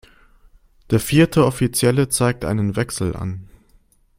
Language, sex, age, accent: German, male, 19-29, Deutschland Deutsch